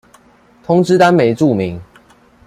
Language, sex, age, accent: Chinese, male, under 19, 出生地：臺中市